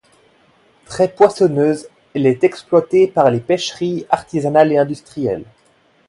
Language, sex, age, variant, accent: French, male, 19-29, Français d'Europe, Français de Suisse